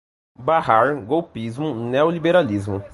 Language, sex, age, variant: Portuguese, male, 19-29, Portuguese (Brasil)